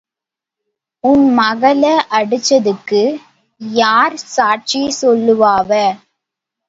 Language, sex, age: Tamil, female, under 19